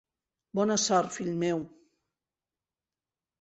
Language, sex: Catalan, female